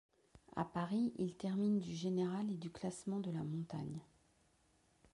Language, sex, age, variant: French, female, 50-59, Français de métropole